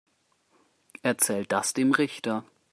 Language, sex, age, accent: German, male, under 19, Deutschland Deutsch